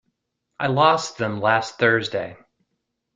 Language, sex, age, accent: English, male, 30-39, United States English